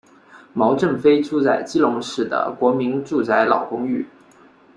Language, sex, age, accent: Chinese, male, 19-29, 出生地：广东省